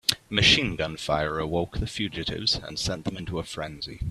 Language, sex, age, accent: English, male, 19-29, Canadian English